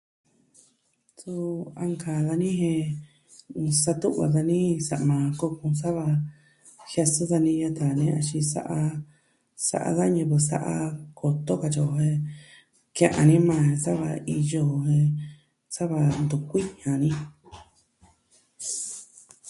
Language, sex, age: Southwestern Tlaxiaco Mixtec, female, 40-49